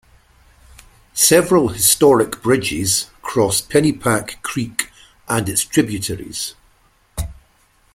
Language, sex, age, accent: English, male, 50-59, Scottish English